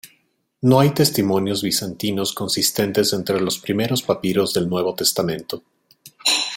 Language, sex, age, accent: Spanish, male, 40-49, Andino-Pacífico: Colombia, Perú, Ecuador, oeste de Bolivia y Venezuela andina